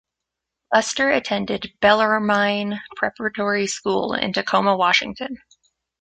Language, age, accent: English, 19-29, United States English